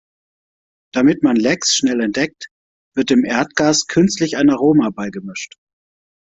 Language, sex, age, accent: German, male, 40-49, Deutschland Deutsch